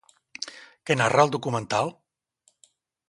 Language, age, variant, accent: Catalan, 50-59, Central, central